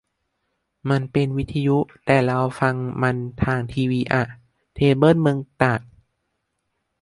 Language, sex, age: Thai, male, under 19